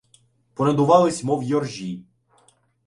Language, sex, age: Ukrainian, male, 19-29